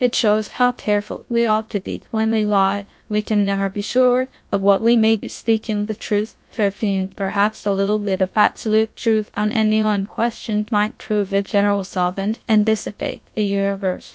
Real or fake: fake